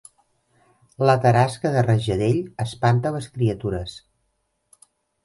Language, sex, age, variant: Catalan, female, 50-59, Central